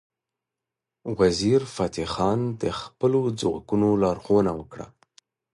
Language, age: Pashto, 19-29